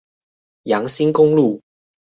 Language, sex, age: Chinese, male, 19-29